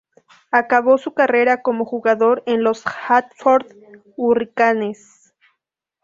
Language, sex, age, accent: Spanish, female, 19-29, México